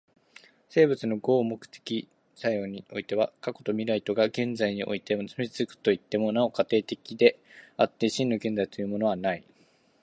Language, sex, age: Japanese, male, 19-29